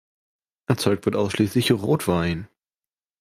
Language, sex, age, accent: German, male, under 19, Deutschland Deutsch